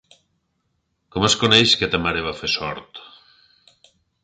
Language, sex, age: Catalan, male, 50-59